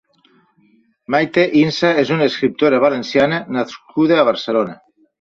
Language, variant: Catalan, Septentrional